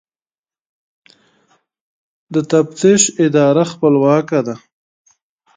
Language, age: Pashto, 30-39